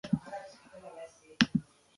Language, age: Basque, under 19